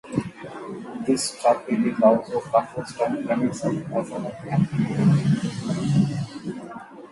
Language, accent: English, United States English